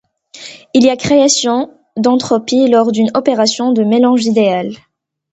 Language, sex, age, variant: French, female, under 19, Français du nord de l'Afrique